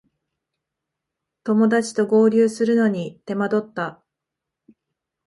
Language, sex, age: Japanese, female, 30-39